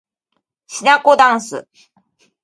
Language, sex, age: Japanese, female, 40-49